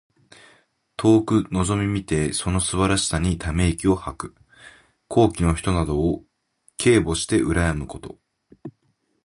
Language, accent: Japanese, 日本人